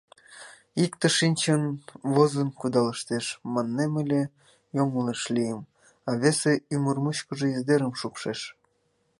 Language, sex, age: Mari, female, 19-29